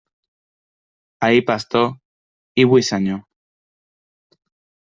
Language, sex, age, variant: Catalan, male, under 19, Central